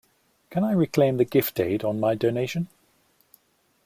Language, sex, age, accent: English, male, 40-49, England English